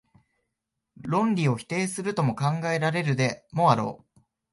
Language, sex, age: Japanese, male, 19-29